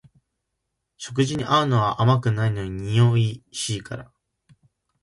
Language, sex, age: Japanese, male, under 19